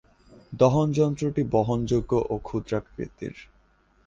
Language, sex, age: Bengali, male, under 19